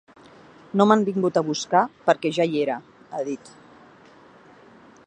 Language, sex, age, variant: Catalan, female, 40-49, Central